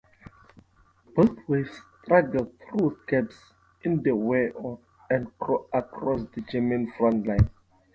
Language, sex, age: English, male, 19-29